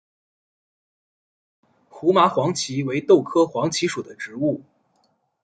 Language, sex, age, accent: Chinese, male, 19-29, 出生地：辽宁省